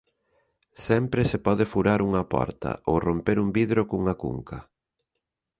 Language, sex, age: Galician, male, 40-49